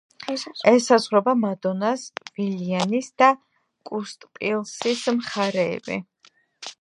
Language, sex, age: Georgian, female, 19-29